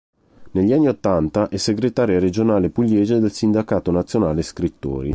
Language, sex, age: Italian, male, 30-39